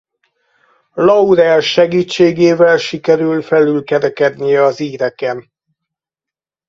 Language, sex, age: Hungarian, male, 60-69